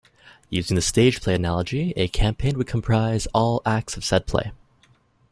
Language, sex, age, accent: English, male, 19-29, Canadian English